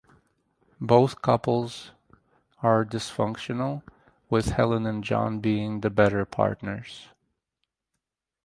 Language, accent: English, United States English